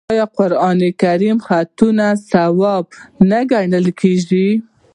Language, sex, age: Pashto, female, 19-29